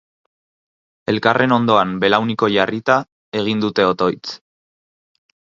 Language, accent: Basque, Erdialdekoa edo Nafarra (Gipuzkoa, Nafarroa)